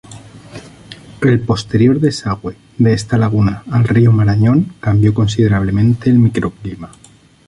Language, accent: Spanish, España: Sur peninsular (Andalucia, Extremadura, Murcia)